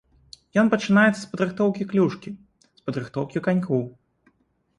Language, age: Belarusian, 19-29